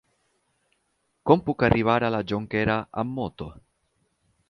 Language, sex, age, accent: Catalan, male, 19-29, valencià; valencià meridional